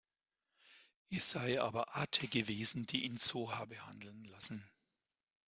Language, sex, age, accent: German, male, 50-59, Deutschland Deutsch